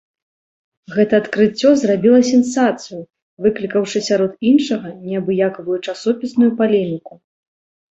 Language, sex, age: Belarusian, female, 30-39